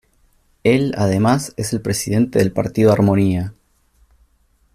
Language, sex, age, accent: Spanish, male, 19-29, Rioplatense: Argentina, Uruguay, este de Bolivia, Paraguay